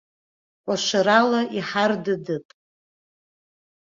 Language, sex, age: Abkhazian, female, 40-49